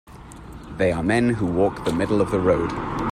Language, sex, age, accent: English, male, 30-39, Welsh English